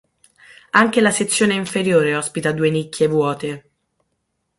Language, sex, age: Italian, male, 30-39